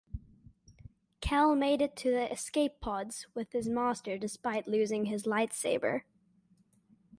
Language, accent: English, Southern African (South Africa, Zimbabwe, Namibia)